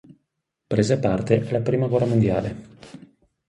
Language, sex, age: Italian, male, 40-49